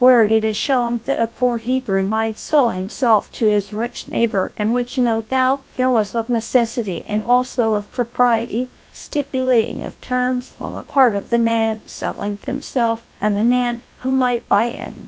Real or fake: fake